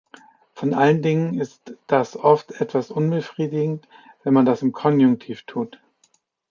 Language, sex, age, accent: German, male, 40-49, Deutschland Deutsch